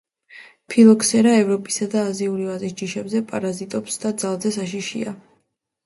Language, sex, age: Georgian, female, 19-29